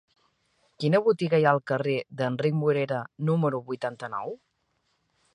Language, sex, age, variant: Catalan, female, 40-49, Central